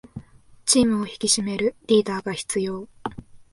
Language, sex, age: Japanese, female, 19-29